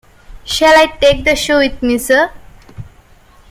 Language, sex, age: English, female, under 19